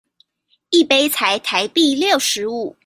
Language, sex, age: Chinese, female, 19-29